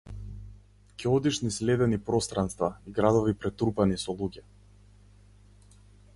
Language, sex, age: Macedonian, male, 19-29